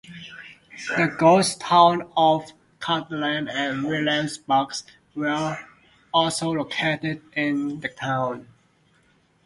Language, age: English, 19-29